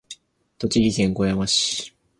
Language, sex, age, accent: Japanese, male, 19-29, 標準語